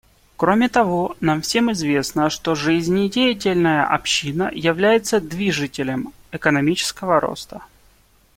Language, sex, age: Russian, male, 19-29